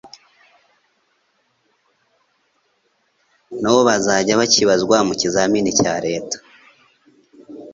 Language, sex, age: Kinyarwanda, male, 30-39